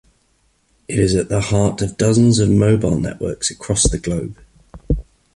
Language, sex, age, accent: English, male, 30-39, England English